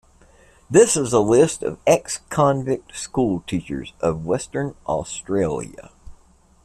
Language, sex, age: English, male, 50-59